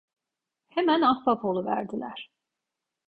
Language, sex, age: Turkish, female, 40-49